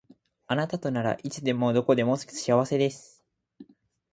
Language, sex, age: Japanese, male, 19-29